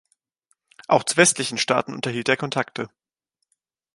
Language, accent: German, Deutschland Deutsch